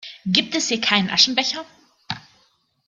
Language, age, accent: German, 19-29, Deutschland Deutsch